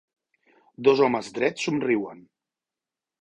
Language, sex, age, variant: Catalan, male, 40-49, Central